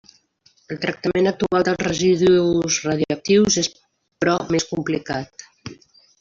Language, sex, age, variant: Catalan, female, 50-59, Central